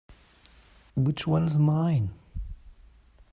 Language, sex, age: English, male, 30-39